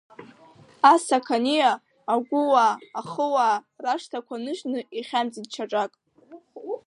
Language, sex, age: Abkhazian, female, under 19